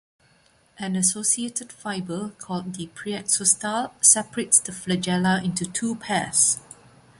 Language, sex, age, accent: English, female, 30-39, Malaysian English